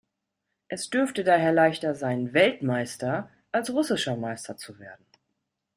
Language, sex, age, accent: German, female, 40-49, Deutschland Deutsch